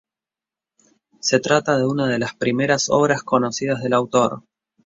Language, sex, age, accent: Spanish, male, 19-29, Rioplatense: Argentina, Uruguay, este de Bolivia, Paraguay